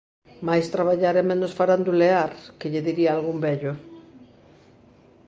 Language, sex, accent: Galician, female, Normativo (estándar)